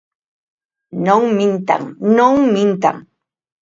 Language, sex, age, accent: Galician, female, 60-69, Normativo (estándar)